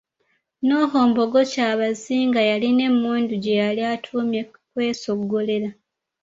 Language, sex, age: Ganda, female, 19-29